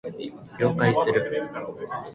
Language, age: Japanese, 19-29